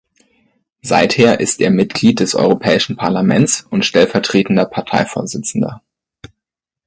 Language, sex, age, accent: German, male, 19-29, Deutschland Deutsch